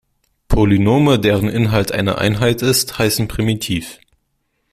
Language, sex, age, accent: German, male, under 19, Deutschland Deutsch